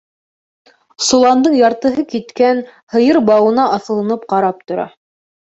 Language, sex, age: Bashkir, female, 19-29